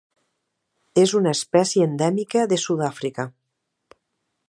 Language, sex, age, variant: Catalan, female, 40-49, Nord-Occidental